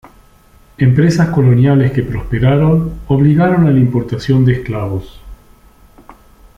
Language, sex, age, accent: Spanish, male, 50-59, Rioplatense: Argentina, Uruguay, este de Bolivia, Paraguay